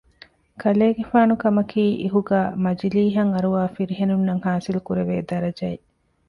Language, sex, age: Divehi, female, 40-49